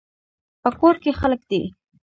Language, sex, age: Pashto, female, 19-29